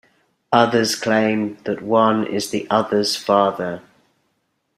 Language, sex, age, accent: English, male, 40-49, England English